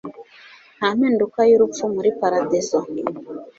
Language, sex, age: Kinyarwanda, female, 30-39